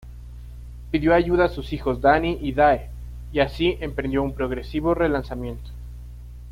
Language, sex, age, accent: Spanish, male, under 19, Andino-Pacífico: Colombia, Perú, Ecuador, oeste de Bolivia y Venezuela andina